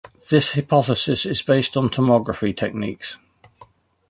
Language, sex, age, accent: English, male, 60-69, England English